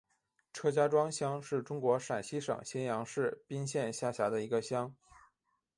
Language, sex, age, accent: Chinese, male, 19-29, 出生地：天津市